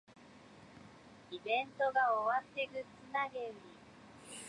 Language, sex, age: Japanese, male, 19-29